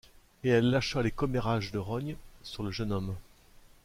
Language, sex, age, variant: French, male, 40-49, Français de métropole